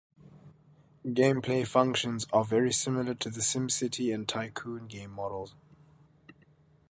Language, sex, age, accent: English, male, 19-29, Southern African (South Africa, Zimbabwe, Namibia)